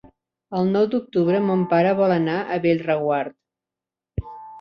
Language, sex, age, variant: Catalan, female, 60-69, Central